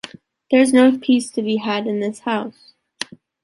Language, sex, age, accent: English, female, 19-29, United States English